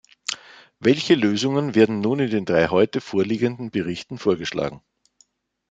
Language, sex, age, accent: German, male, 50-59, Österreichisches Deutsch